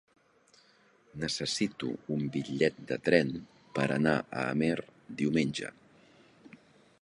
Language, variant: Catalan, Central